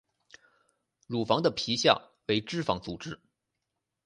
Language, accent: Chinese, 出生地：山东省